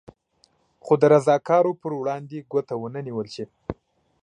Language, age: Pashto, 19-29